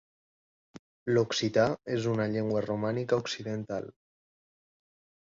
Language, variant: Catalan, Nord-Occidental